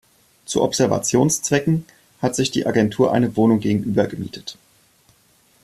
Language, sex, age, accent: German, male, 30-39, Deutschland Deutsch